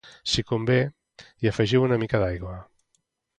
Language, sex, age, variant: Catalan, male, 50-59, Central